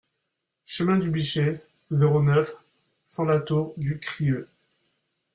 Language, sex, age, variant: French, male, 19-29, Français de métropole